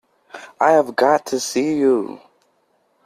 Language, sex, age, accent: English, male, 19-29, United States English